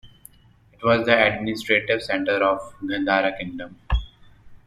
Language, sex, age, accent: English, male, 19-29, India and South Asia (India, Pakistan, Sri Lanka)